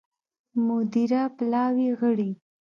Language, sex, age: Pashto, female, 19-29